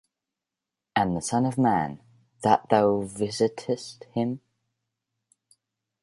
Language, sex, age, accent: English, male, under 19, Canadian English